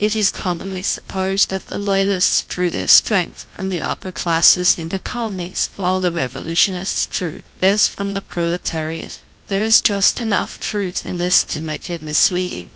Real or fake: fake